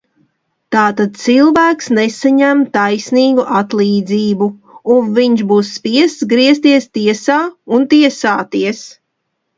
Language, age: Latvian, 40-49